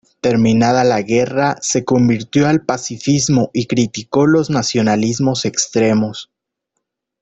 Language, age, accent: Spanish, 30-39, México